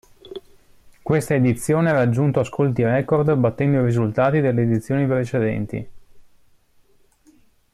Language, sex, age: Italian, male, 30-39